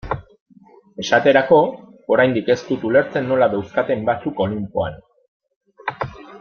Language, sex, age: Basque, male, 30-39